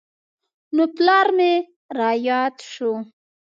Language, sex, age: Pashto, female, 30-39